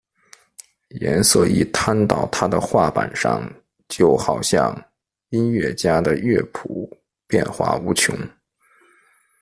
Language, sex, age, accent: Chinese, male, 19-29, 出生地：北京市